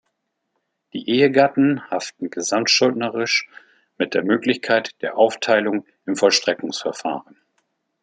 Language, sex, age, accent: German, male, 50-59, Deutschland Deutsch